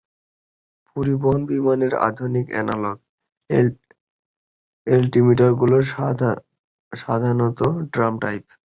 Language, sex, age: Bengali, male, 19-29